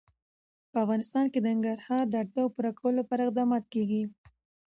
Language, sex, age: Pashto, female, 19-29